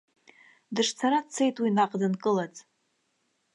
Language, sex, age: Abkhazian, female, 30-39